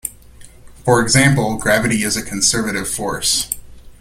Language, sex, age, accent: English, male, 30-39, United States English